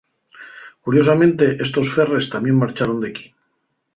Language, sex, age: Asturian, male, 50-59